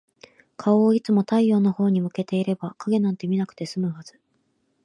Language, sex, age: Japanese, female, 19-29